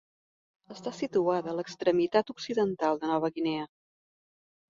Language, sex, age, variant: Catalan, female, 40-49, Central